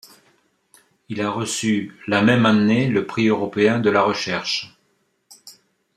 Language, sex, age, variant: French, male, 60-69, Français de métropole